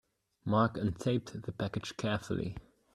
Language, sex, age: English, male, 19-29